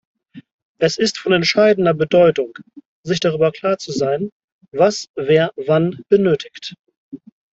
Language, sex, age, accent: German, male, 30-39, Deutschland Deutsch